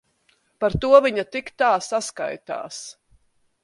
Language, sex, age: Latvian, female, 40-49